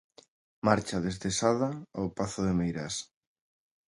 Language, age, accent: Galician, 30-39, Normativo (estándar)